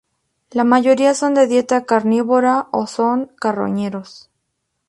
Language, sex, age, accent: Spanish, female, 19-29, México